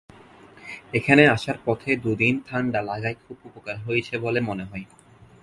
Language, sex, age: Bengali, male, 19-29